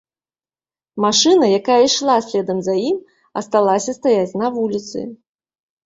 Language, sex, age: Belarusian, female, 30-39